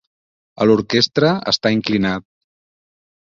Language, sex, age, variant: Catalan, male, 40-49, Central